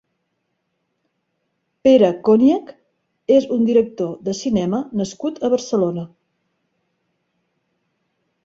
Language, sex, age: Catalan, female, 40-49